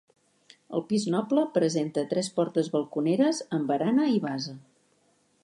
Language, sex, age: Catalan, female, 50-59